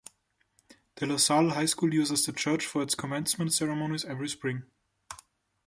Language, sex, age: English, male, 19-29